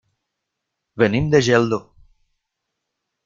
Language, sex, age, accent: Catalan, male, 40-49, valencià